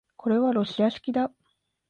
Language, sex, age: Japanese, female, under 19